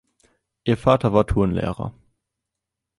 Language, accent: German, Deutschland Deutsch